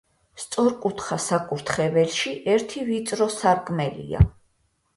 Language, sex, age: Georgian, female, 50-59